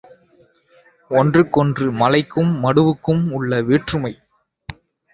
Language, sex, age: Tamil, male, 19-29